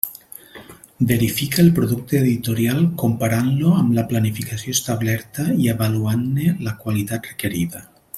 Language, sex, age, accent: Catalan, male, 40-49, valencià